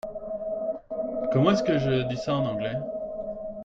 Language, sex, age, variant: French, male, 30-39, Français de métropole